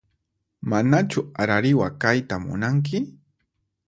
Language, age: Puno Quechua, 30-39